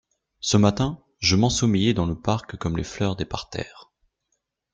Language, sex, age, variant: French, male, 19-29, Français de métropole